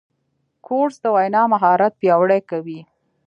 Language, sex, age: Pashto, female, 19-29